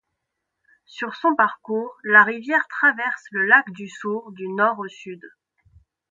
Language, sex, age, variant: French, female, 19-29, Français de métropole